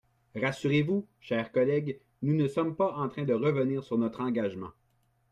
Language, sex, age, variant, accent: French, male, 40-49, Français d'Amérique du Nord, Français du Canada